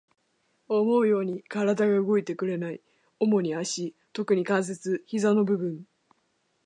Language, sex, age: Japanese, female, 19-29